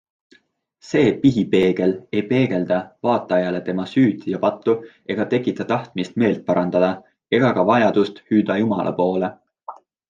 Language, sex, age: Estonian, male, 19-29